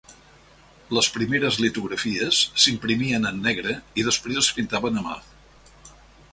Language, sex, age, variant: Catalan, male, 70-79, Central